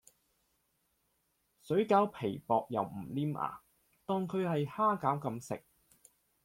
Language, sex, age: Cantonese, male, 30-39